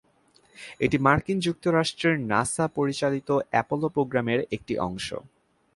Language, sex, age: Bengali, male, 19-29